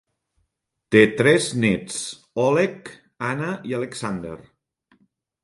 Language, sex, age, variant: Catalan, male, 50-59, Central